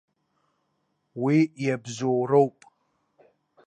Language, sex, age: Abkhazian, male, 19-29